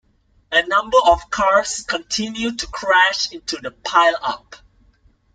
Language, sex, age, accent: English, male, 19-29, Singaporean English